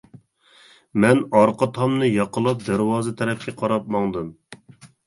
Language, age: Uyghur, 40-49